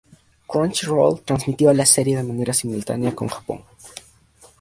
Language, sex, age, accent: Spanish, male, under 19, Andino-Pacífico: Colombia, Perú, Ecuador, oeste de Bolivia y Venezuela andina